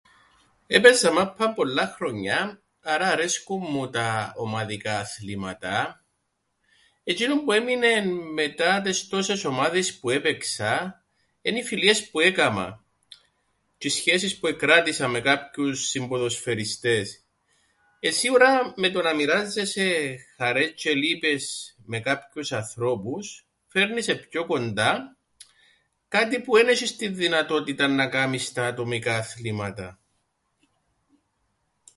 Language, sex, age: Greek, male, 40-49